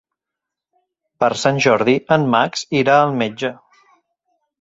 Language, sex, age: Catalan, male, 30-39